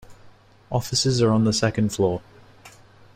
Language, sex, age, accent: English, male, under 19, England English